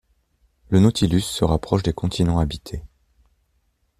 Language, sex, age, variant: French, male, 30-39, Français de métropole